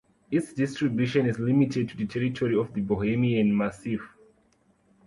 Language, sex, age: English, male, 19-29